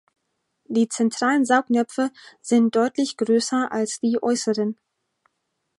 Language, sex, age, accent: German, female, 19-29, Deutschland Deutsch